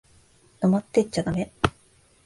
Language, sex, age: Japanese, female, 19-29